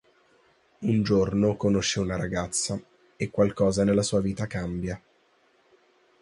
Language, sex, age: Italian, male, under 19